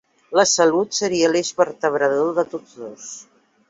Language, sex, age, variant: Catalan, female, 50-59, Central